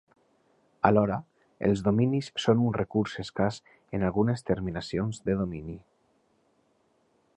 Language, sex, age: Catalan, male, 30-39